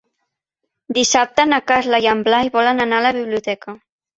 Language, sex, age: Catalan, female, under 19